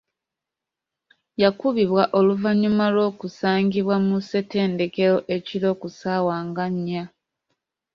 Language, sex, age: Ganda, female, 19-29